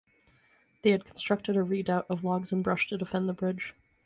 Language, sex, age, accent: English, female, 30-39, United States English